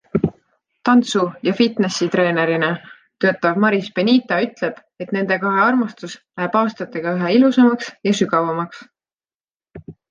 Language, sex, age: Estonian, female, 19-29